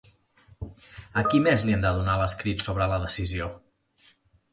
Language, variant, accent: Catalan, Central, central